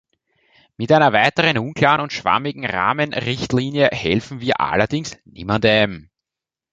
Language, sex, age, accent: German, male, 19-29, Österreichisches Deutsch